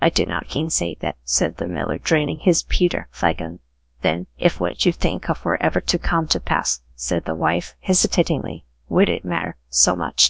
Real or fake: fake